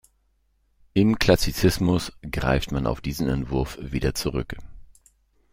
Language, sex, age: German, male, 50-59